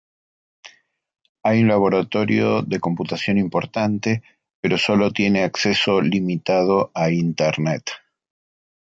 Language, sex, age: Spanish, male, 50-59